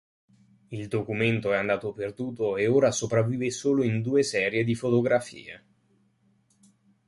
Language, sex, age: Italian, male, under 19